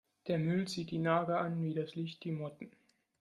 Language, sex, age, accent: German, male, 19-29, Deutschland Deutsch